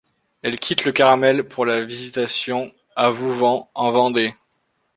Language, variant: French, Français de métropole